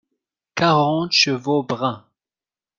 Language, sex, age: French, male, 19-29